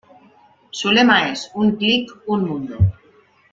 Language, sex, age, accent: Spanish, female, 30-39, España: Centro-Sur peninsular (Madrid, Toledo, Castilla-La Mancha)